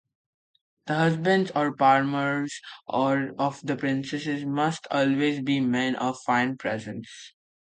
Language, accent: English, India and South Asia (India, Pakistan, Sri Lanka)